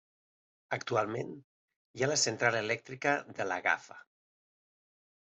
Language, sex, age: Catalan, male, 40-49